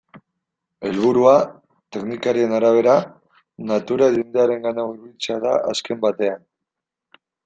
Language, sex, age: Basque, male, 19-29